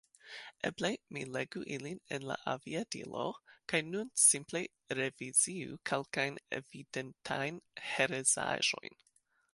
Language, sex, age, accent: Esperanto, female, 30-39, Internacia